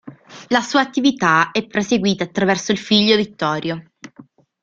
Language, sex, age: Italian, female, 19-29